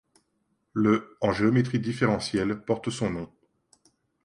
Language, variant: French, Français de métropole